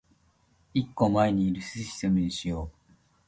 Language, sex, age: Japanese, male, 30-39